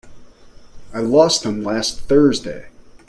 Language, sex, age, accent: English, male, 40-49, United States English